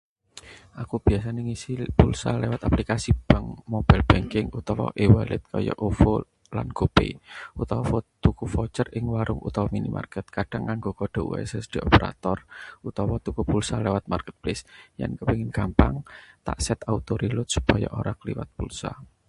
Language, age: Javanese, 30-39